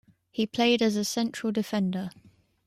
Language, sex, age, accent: English, female, 19-29, England English